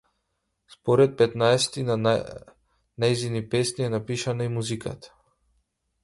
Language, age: Macedonian, 19-29